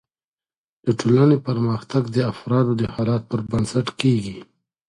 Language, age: Pashto, 30-39